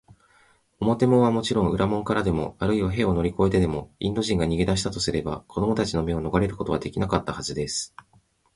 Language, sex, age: Japanese, male, 30-39